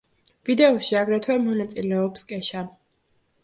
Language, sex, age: Georgian, female, under 19